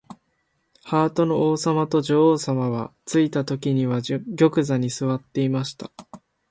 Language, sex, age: Japanese, male, 19-29